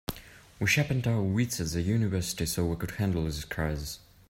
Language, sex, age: English, male, under 19